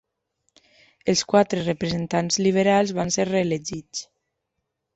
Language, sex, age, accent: Catalan, female, 19-29, valencià